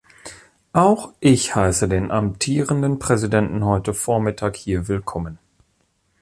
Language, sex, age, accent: German, male, 30-39, Deutschland Deutsch